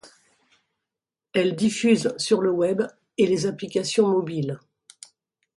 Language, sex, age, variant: French, female, 50-59, Français de métropole